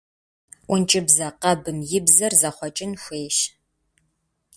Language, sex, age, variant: Kabardian, female, 30-39, Адыгэбзэ (Къэбэрдей, Кирил, псоми зэдай)